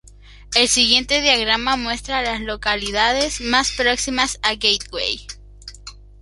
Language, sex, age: Spanish, male, under 19